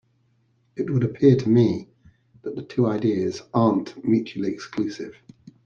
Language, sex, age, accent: English, male, 50-59, England English